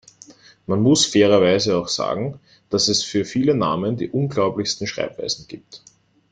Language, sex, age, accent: German, male, 19-29, Österreichisches Deutsch